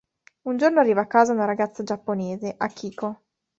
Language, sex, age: Italian, female, 30-39